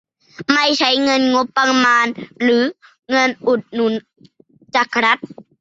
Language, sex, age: Thai, male, 30-39